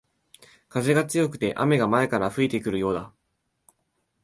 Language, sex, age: Japanese, male, 19-29